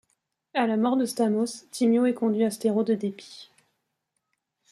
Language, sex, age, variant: French, female, 30-39, Français de métropole